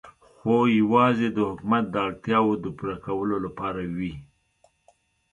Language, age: Pashto, 60-69